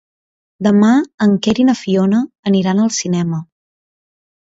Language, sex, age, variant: Catalan, female, 19-29, Central